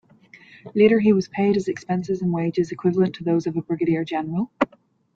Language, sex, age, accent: English, female, 19-29, Irish English